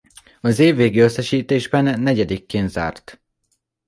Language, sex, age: Hungarian, male, under 19